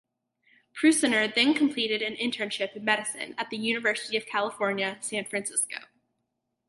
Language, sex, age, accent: English, female, under 19, United States English